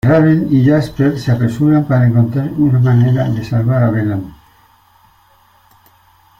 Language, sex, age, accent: Spanish, male, 60-69, España: Centro-Sur peninsular (Madrid, Toledo, Castilla-La Mancha)